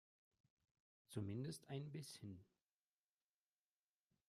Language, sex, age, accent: German, male, 40-49, Russisch Deutsch